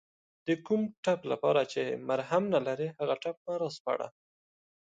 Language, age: Pashto, 30-39